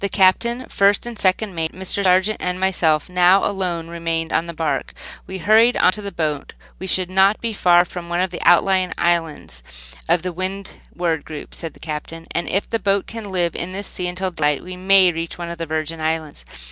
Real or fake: real